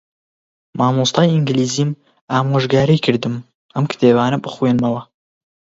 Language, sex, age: Central Kurdish, male, under 19